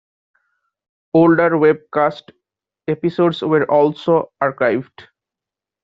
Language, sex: English, male